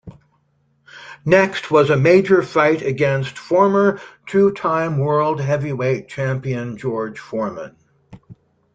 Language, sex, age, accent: English, male, 60-69, United States English